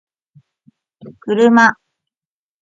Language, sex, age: Japanese, female, 40-49